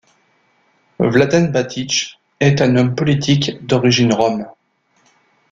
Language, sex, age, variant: French, male, 40-49, Français de métropole